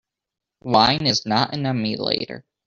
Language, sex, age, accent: English, male, 19-29, United States English